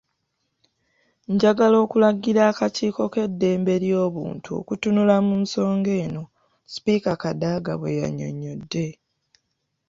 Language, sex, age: Ganda, female, 30-39